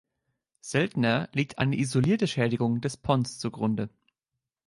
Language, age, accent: German, 19-29, Deutschland Deutsch